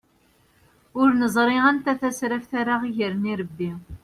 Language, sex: Kabyle, female